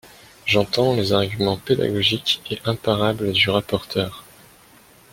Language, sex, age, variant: French, male, 19-29, Français de métropole